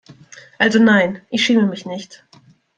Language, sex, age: German, female, 19-29